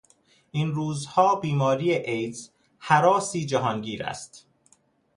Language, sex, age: Persian, male, 30-39